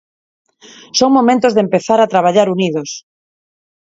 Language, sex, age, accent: Galician, female, 40-49, Neofalante